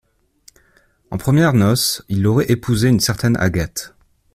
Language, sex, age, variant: French, male, 19-29, Français de métropole